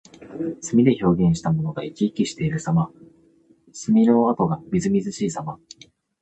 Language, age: Japanese, 19-29